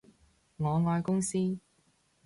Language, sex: Cantonese, female